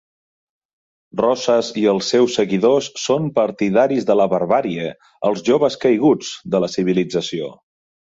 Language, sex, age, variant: Catalan, male, 30-39, Central